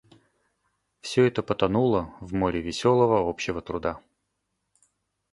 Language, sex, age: Russian, male, 30-39